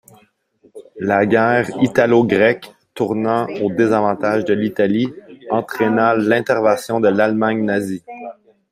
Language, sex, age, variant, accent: French, male, 30-39, Français d'Amérique du Nord, Français du Canada